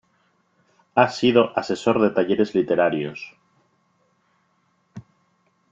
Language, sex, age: Spanish, male, 40-49